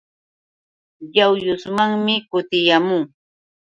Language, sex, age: Yauyos Quechua, female, 60-69